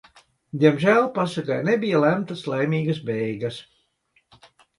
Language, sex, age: Latvian, male, 50-59